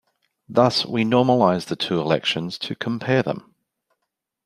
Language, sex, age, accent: English, male, 40-49, Australian English